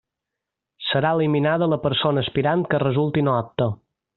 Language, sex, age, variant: Catalan, male, 19-29, Balear